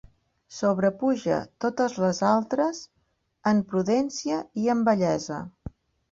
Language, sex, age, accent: Catalan, female, 50-59, Empordanès